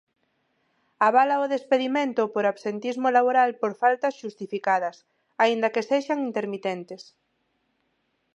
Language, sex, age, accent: Galician, female, 30-39, Neofalante